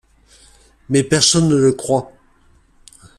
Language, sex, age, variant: French, male, 50-59, Français de métropole